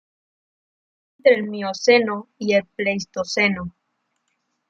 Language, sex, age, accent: Spanish, female, 19-29, México